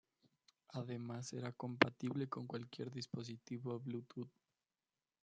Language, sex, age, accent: Spanish, male, under 19, Andino-Pacífico: Colombia, Perú, Ecuador, oeste de Bolivia y Venezuela andina